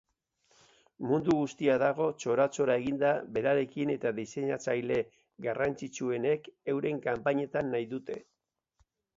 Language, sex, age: Basque, male, 60-69